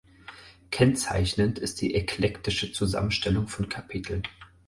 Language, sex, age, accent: German, male, 30-39, Deutschland Deutsch